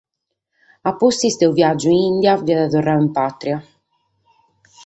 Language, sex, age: Sardinian, female, 30-39